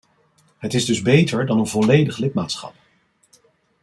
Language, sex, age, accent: Dutch, male, 40-49, Nederlands Nederlands